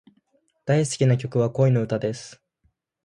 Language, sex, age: Japanese, male, 19-29